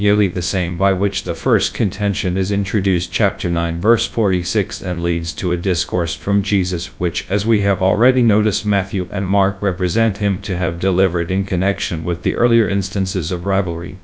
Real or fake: fake